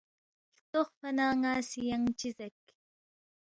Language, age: Balti, 19-29